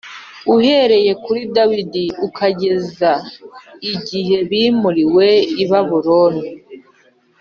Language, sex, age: Kinyarwanda, female, 30-39